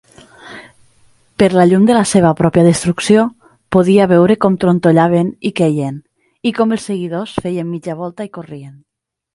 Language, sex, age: Catalan, female, 30-39